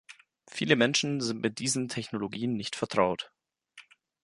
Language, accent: German, Deutschland Deutsch